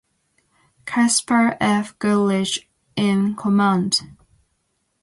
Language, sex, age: English, female, 19-29